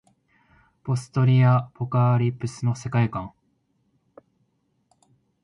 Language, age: Japanese, 19-29